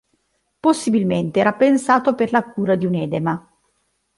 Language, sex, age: Italian, female, 30-39